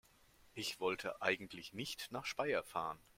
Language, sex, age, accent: German, male, 40-49, Deutschland Deutsch